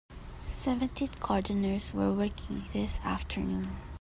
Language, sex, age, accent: English, female, 19-29, Filipino